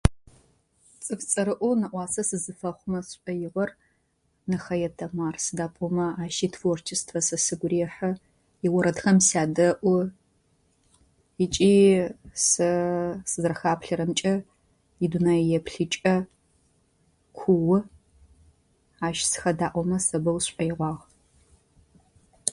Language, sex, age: Adyghe, female, 30-39